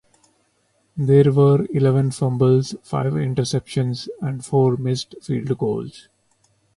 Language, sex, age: English, male, 40-49